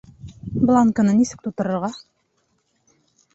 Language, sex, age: Bashkir, female, 19-29